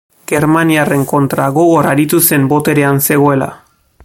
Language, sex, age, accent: Basque, male, 30-39, Erdialdekoa edo Nafarra (Gipuzkoa, Nafarroa)